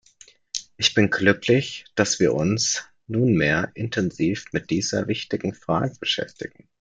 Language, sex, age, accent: German, male, 19-29, Deutschland Deutsch